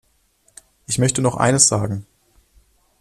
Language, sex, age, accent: German, male, 19-29, Deutschland Deutsch